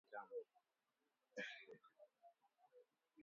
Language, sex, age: Swahili, male, 19-29